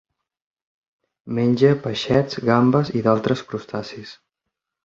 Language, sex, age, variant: Catalan, male, 19-29, Central